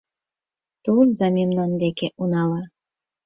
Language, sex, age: Mari, female, 40-49